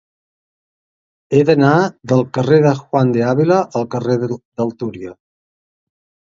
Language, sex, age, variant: Catalan, male, 50-59, Central